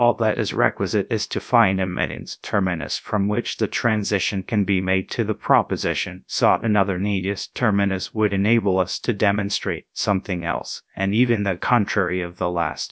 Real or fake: fake